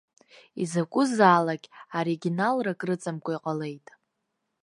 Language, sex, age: Abkhazian, female, 19-29